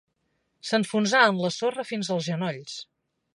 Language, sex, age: Catalan, female, 40-49